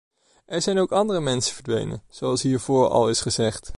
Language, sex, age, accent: Dutch, male, 19-29, Nederlands Nederlands